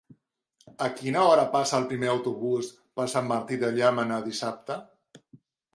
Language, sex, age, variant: Catalan, male, 50-59, Central